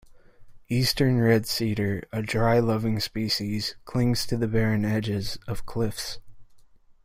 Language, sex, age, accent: English, male, 19-29, United States English